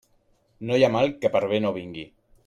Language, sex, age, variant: Catalan, male, 40-49, Central